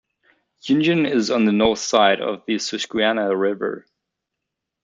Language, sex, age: English, male, 19-29